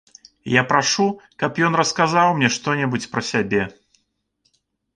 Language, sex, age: Belarusian, male, 30-39